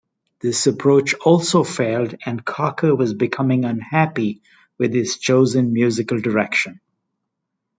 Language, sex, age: English, male, 50-59